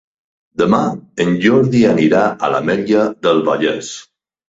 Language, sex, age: Catalan, male, 50-59